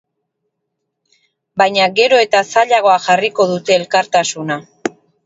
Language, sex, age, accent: Basque, female, 40-49, Erdialdekoa edo Nafarra (Gipuzkoa, Nafarroa)